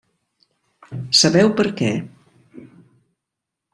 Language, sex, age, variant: Catalan, female, 70-79, Central